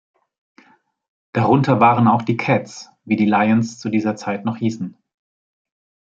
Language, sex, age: German, male, 40-49